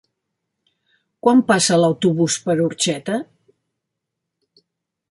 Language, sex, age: Catalan, female, 70-79